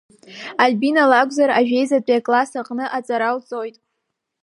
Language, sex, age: Abkhazian, female, 19-29